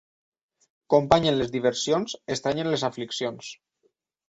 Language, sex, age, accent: Catalan, male, 19-29, valencià